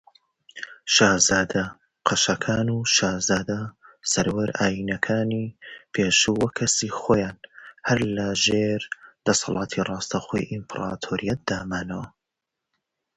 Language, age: English, 30-39